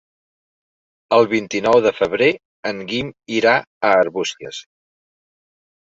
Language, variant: Catalan, Septentrional